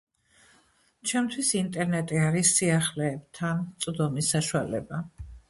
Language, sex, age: Georgian, female, 60-69